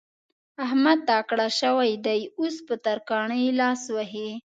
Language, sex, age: Pashto, female, 30-39